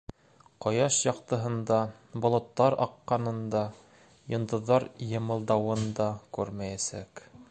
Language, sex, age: Bashkir, male, 30-39